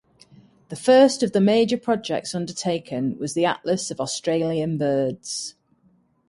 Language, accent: English, England English